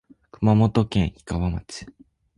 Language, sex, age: Japanese, male, 19-29